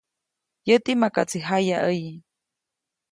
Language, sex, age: Copainalá Zoque, female, 19-29